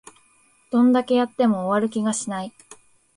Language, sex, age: Japanese, female, 19-29